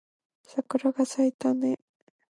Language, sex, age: Japanese, female, 19-29